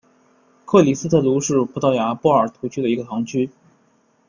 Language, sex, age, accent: Chinese, male, 19-29, 出生地：山东省